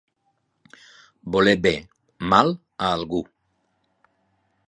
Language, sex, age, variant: Catalan, male, 50-59, Septentrional